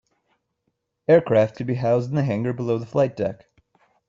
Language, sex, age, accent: English, male, 19-29, United States English